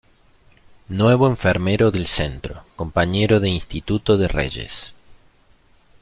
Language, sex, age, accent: Spanish, male, 30-39, Rioplatense: Argentina, Uruguay, este de Bolivia, Paraguay